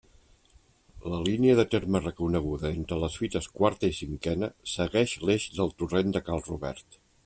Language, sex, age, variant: Catalan, male, 50-59, Central